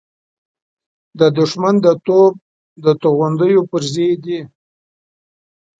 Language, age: Pashto, 40-49